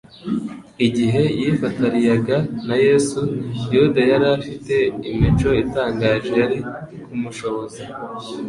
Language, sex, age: Kinyarwanda, male, 19-29